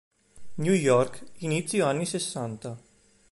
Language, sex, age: Italian, male, 19-29